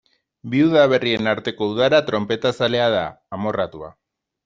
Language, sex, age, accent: Basque, male, 30-39, Erdialdekoa edo Nafarra (Gipuzkoa, Nafarroa)